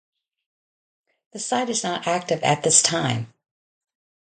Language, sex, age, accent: English, female, 60-69, United States English